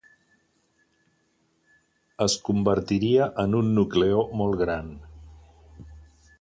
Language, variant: Catalan, Central